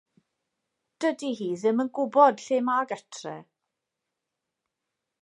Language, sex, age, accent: Welsh, female, 40-49, Y Deyrnas Unedig Cymraeg